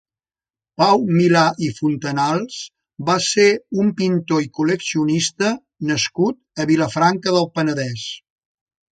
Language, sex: Catalan, male